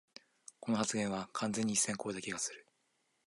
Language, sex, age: Japanese, male, 19-29